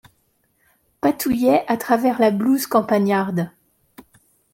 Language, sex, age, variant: French, male, 40-49, Français de métropole